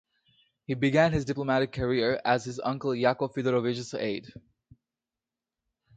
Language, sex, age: English, male, 19-29